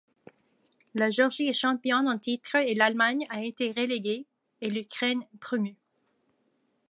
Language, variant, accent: French, Français d'Amérique du Nord, Français du Canada